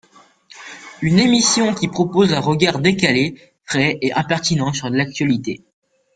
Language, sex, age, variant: French, male, under 19, Français de métropole